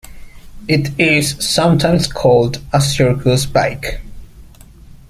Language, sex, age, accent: English, male, 19-29, United States English